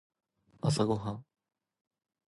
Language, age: Japanese, 19-29